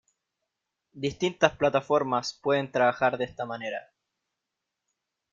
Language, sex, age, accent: Spanish, male, 19-29, Chileno: Chile, Cuyo